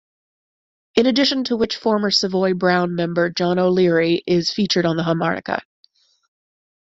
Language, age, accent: English, 30-39, United States English